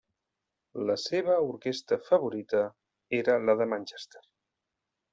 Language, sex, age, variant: Catalan, male, 40-49, Central